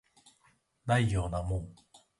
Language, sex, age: Japanese, male, 30-39